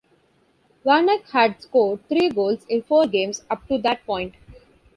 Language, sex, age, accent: English, female, 19-29, India and South Asia (India, Pakistan, Sri Lanka)